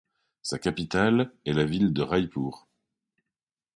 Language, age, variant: French, 50-59, Français de métropole